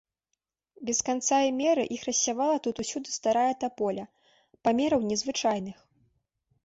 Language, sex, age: Belarusian, female, 19-29